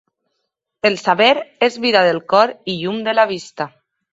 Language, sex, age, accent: Catalan, female, 30-39, valencià